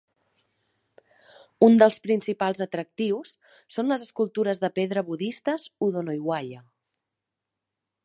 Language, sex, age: Catalan, female, 30-39